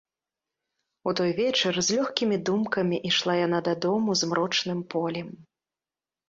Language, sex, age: Belarusian, female, 30-39